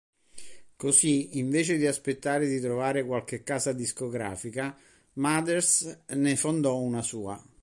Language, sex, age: Italian, male, 60-69